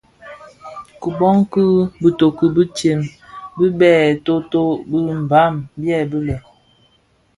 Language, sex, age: Bafia, female, 30-39